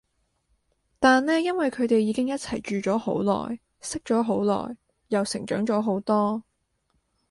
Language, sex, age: Cantonese, female, 19-29